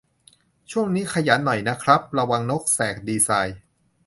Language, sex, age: Thai, male, 19-29